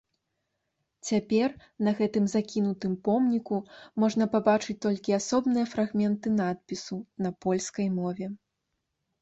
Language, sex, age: Belarusian, female, 19-29